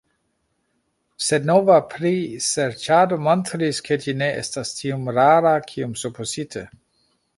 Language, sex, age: Esperanto, male, 50-59